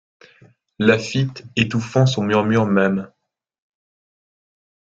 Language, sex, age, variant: French, male, 19-29, Français de métropole